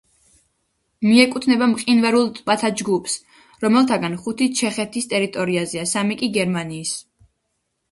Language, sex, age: Georgian, female, under 19